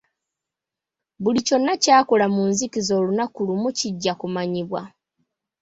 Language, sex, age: Ganda, female, 30-39